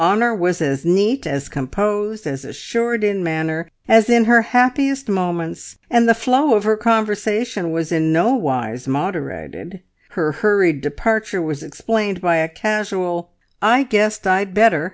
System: none